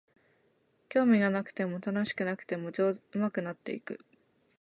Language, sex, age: Japanese, female, 19-29